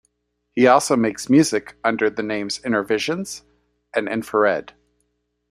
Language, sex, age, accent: English, male, 30-39, United States English